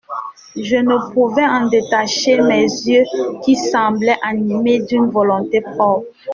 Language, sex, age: French, female, 19-29